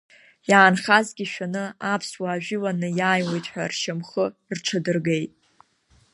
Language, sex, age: Abkhazian, female, under 19